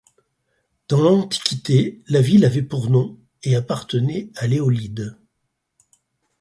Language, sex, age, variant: French, male, 60-69, Français de métropole